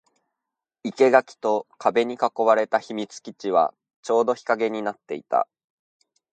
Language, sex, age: Japanese, male, 19-29